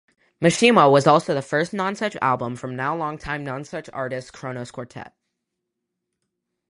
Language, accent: English, United States English